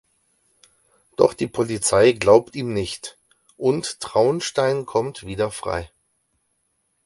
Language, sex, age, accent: German, male, 30-39, Deutschland Deutsch